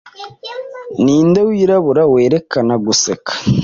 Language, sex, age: Kinyarwanda, male, 19-29